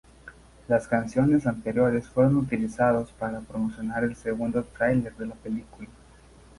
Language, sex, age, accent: Spanish, male, 19-29, México